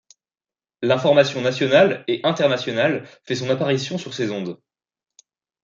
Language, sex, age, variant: French, male, 19-29, Français de métropole